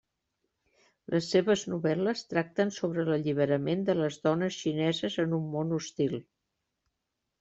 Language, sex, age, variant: Catalan, female, 60-69, Central